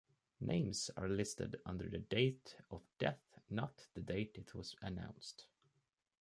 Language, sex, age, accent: English, male, 30-39, United States English